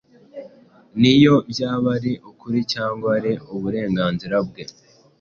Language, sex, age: Kinyarwanda, male, 19-29